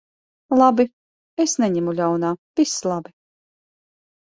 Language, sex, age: Latvian, female, 40-49